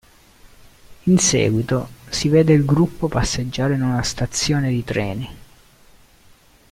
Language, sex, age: Italian, male, 19-29